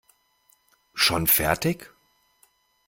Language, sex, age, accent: German, male, 40-49, Deutschland Deutsch